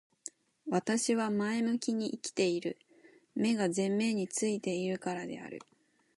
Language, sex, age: Japanese, female, 19-29